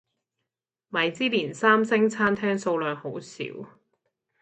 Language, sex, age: Cantonese, female, 19-29